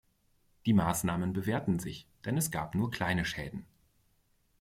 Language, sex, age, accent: German, male, 40-49, Deutschland Deutsch